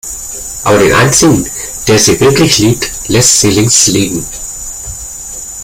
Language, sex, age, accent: German, male, 40-49, Deutschland Deutsch